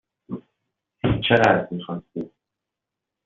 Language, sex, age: Persian, male, 19-29